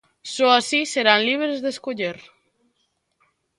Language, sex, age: Galician, female, 19-29